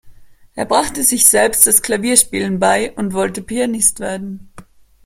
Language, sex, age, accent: German, female, 19-29, Österreichisches Deutsch